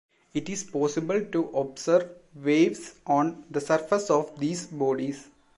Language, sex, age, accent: English, male, 19-29, India and South Asia (India, Pakistan, Sri Lanka)